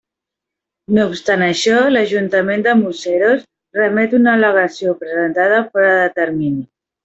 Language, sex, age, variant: Catalan, female, 30-39, Central